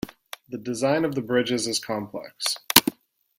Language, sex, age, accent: English, male, 30-39, United States English